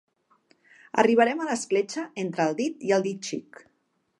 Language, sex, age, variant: Catalan, female, 50-59, Central